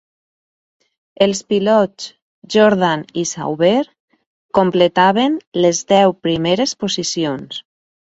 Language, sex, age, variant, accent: Catalan, female, 40-49, Valencià meridional, valencià